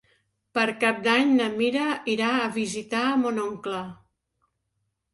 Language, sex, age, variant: Catalan, female, 60-69, Central